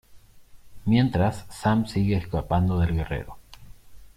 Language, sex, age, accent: Spanish, male, 30-39, Rioplatense: Argentina, Uruguay, este de Bolivia, Paraguay